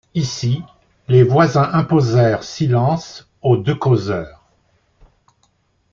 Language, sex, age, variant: French, male, 60-69, Français de métropole